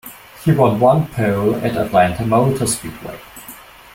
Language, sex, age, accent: English, male, 19-29, England English